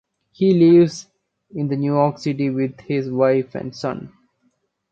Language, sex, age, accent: English, male, 19-29, India and South Asia (India, Pakistan, Sri Lanka)